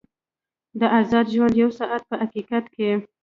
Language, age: Pashto, 19-29